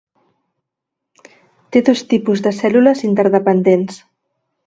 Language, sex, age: Catalan, female, 40-49